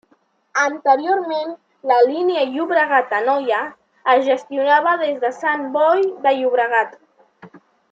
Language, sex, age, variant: Catalan, male, under 19, Central